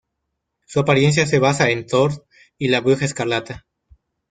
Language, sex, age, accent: Spanish, male, 19-29, México